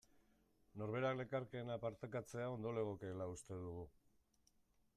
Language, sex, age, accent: Basque, male, 50-59, Mendebalekoa (Araba, Bizkaia, Gipuzkoako mendebaleko herri batzuk)